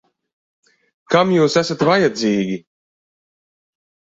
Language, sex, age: Latvian, male, 30-39